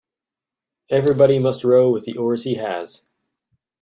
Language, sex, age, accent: English, male, 30-39, United States English